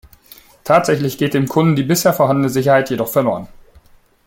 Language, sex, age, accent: German, male, 19-29, Deutschland Deutsch